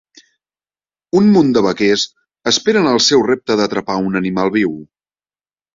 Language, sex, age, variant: Catalan, male, 19-29, Central